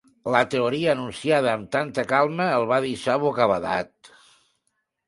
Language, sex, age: Catalan, male, 60-69